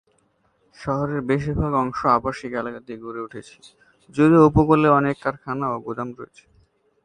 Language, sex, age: Bengali, male, 19-29